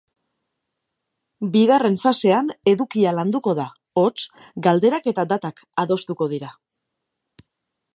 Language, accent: Basque, Erdialdekoa edo Nafarra (Gipuzkoa, Nafarroa)